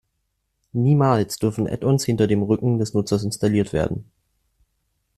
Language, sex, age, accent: German, male, 19-29, Deutschland Deutsch